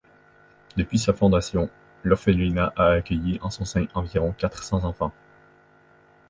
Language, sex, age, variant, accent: French, male, 19-29, Français d'Amérique du Nord, Français du Canada